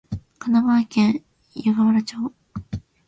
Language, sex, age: Japanese, female, 19-29